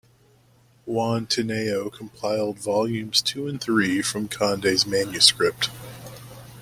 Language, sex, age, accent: English, male, 30-39, United States English